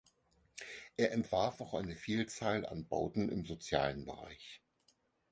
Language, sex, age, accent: German, male, 50-59, Deutschland Deutsch